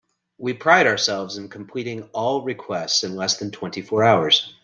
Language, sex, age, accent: English, male, 40-49, United States English